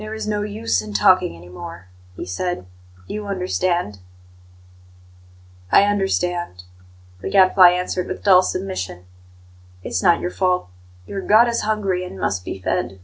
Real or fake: real